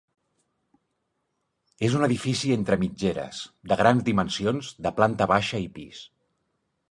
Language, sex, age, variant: Catalan, male, 40-49, Central